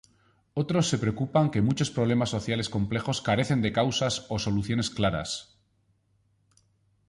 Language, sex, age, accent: Spanish, male, 50-59, España: Norte peninsular (Asturias, Castilla y León, Cantabria, País Vasco, Navarra, Aragón, La Rioja, Guadalajara, Cuenca)